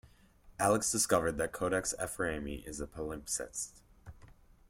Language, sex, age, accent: English, male, 19-29, United States English